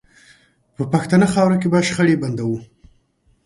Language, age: Pashto, 30-39